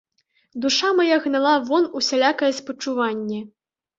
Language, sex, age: Belarusian, female, 19-29